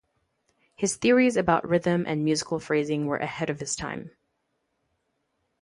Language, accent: English, Canadian English